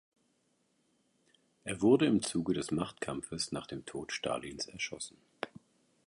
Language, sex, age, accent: German, male, 40-49, Deutschland Deutsch